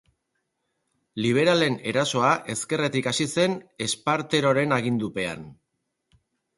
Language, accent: Basque, Erdialdekoa edo Nafarra (Gipuzkoa, Nafarroa)